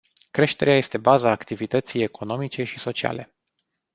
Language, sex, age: Romanian, male, 30-39